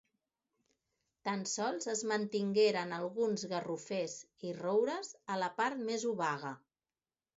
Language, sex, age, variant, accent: Catalan, female, 40-49, Central, central